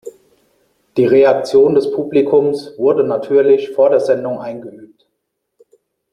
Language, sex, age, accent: German, male, 30-39, Deutschland Deutsch